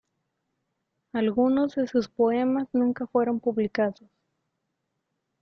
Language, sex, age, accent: Spanish, female, 19-29, México